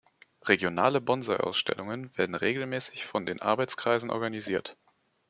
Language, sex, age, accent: German, male, 19-29, Deutschland Deutsch